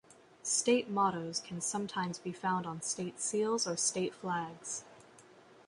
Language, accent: English, Canadian English